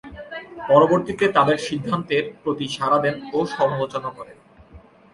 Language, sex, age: Bengali, male, 19-29